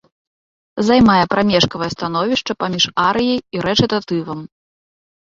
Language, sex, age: Belarusian, female, 30-39